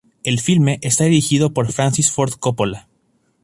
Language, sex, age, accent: Spanish, male, under 19, México